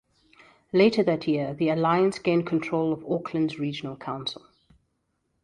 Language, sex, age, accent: English, female, 30-39, Southern African (South Africa, Zimbabwe, Namibia)